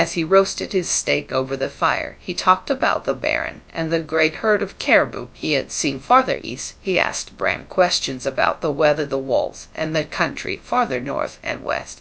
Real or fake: fake